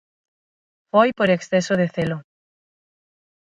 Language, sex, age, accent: Galician, female, 30-39, Normativo (estándar); Neofalante